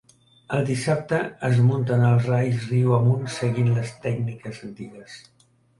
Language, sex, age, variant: Catalan, male, 70-79, Central